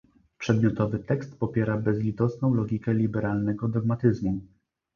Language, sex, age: Polish, male, 30-39